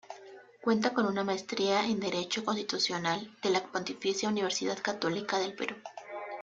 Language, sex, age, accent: Spanish, female, 19-29, México